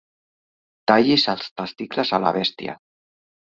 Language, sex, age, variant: Catalan, male, 40-49, Central